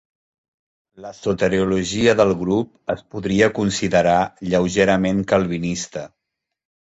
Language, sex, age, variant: Catalan, male, 40-49, Central